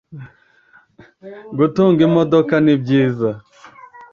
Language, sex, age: Kinyarwanda, male, 19-29